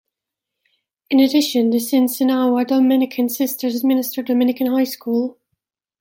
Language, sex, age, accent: English, female, 30-39, England English